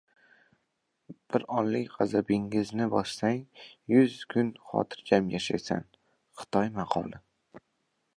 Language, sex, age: Uzbek, male, 19-29